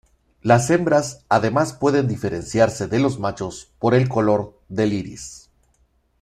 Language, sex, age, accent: Spanish, male, 50-59, México